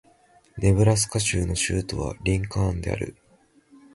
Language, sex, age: Japanese, male, 19-29